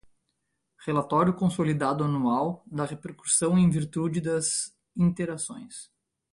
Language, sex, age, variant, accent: Portuguese, male, 30-39, Portuguese (Brasil), Gaucho